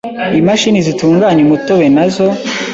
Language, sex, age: Kinyarwanda, male, 19-29